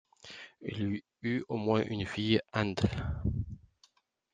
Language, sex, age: French, male, 30-39